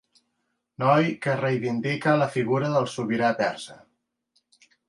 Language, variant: Catalan, Central